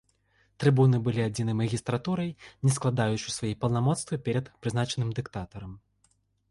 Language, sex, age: Belarusian, male, 19-29